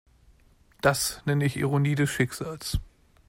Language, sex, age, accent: German, male, 19-29, Deutschland Deutsch